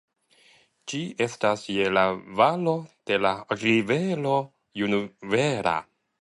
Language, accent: Esperanto, Internacia